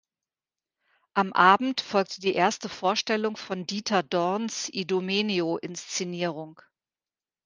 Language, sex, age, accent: German, female, 50-59, Deutschland Deutsch